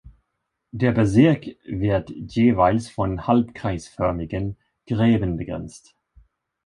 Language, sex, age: German, male, 40-49